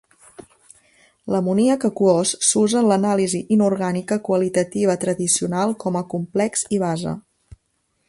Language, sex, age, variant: Catalan, female, 19-29, Central